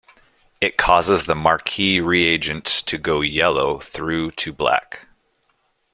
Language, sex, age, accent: English, male, 30-39, United States English